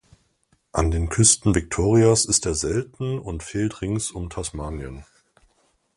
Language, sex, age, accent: German, male, 19-29, Deutschland Deutsch